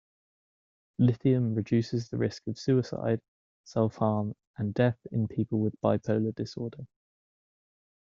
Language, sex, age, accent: English, male, 19-29, England English